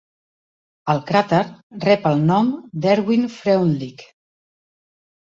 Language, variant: Catalan, Central